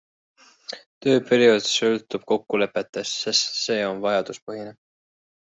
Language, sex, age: Estonian, male, 19-29